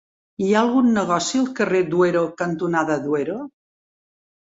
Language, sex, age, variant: Catalan, female, 70-79, Central